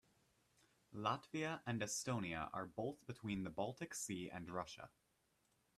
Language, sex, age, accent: English, male, 19-29, United States English